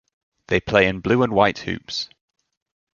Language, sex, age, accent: English, male, 19-29, England English